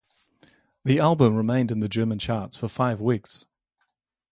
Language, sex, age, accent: English, male, 40-49, New Zealand English